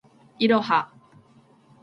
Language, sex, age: Japanese, female, 19-29